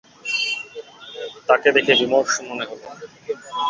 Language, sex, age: Bengali, male, 19-29